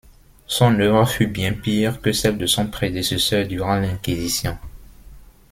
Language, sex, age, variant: French, male, 19-29, Français d'Afrique subsaharienne et des îles africaines